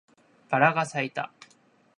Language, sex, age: Japanese, male, 19-29